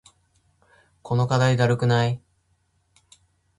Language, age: Japanese, 19-29